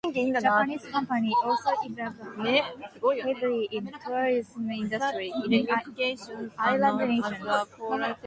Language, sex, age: English, female, 19-29